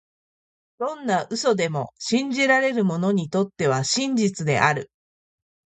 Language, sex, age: Japanese, female, 40-49